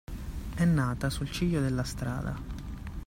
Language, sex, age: Italian, male, 19-29